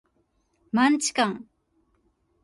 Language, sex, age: Japanese, female, 30-39